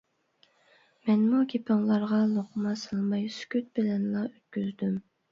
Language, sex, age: Uyghur, female, 19-29